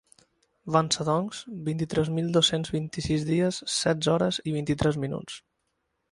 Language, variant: Catalan, Balear